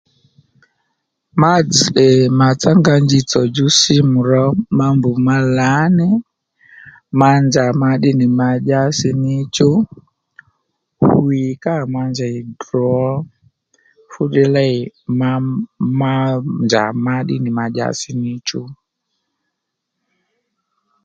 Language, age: Lendu, 40-49